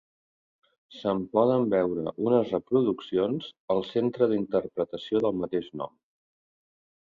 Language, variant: Catalan, Central